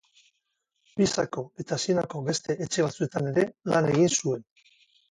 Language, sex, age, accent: Basque, male, 50-59, Mendebalekoa (Araba, Bizkaia, Gipuzkoako mendebaleko herri batzuk)